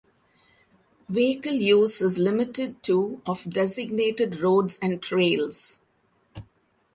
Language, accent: English, India and South Asia (India, Pakistan, Sri Lanka)